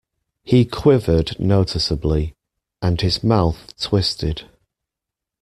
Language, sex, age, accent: English, male, 30-39, England English